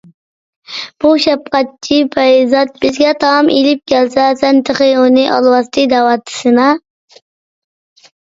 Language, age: Uyghur, under 19